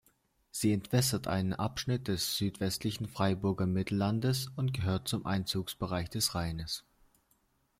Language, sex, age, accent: German, male, under 19, Deutschland Deutsch